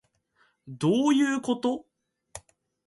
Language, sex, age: Japanese, male, 19-29